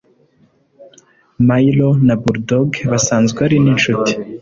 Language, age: Kinyarwanda, 19-29